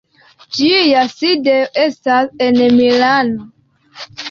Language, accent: Esperanto, Internacia